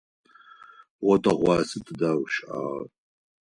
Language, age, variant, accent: Adyghe, 40-49, Адыгабзэ (Кирил, пстэумэ зэдыряе), Кıэмгуй (Çemguy)